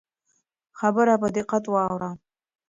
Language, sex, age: Pashto, female, 30-39